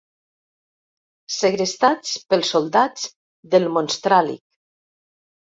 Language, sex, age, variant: Catalan, female, 60-69, Septentrional